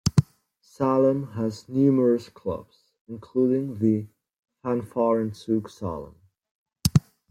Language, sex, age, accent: English, male, under 19, England English